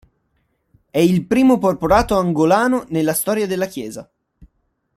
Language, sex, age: Italian, male, 19-29